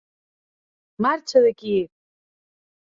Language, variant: Catalan, Balear